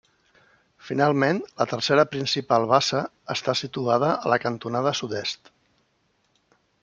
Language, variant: Catalan, Central